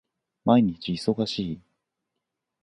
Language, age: Japanese, 40-49